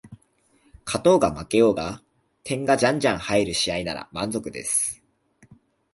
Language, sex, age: Japanese, male, under 19